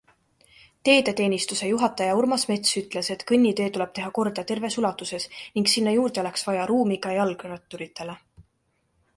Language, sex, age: Estonian, female, 19-29